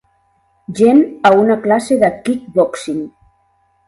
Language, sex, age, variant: Catalan, female, 50-59, Central